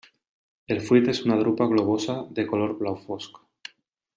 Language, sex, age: Catalan, male, 30-39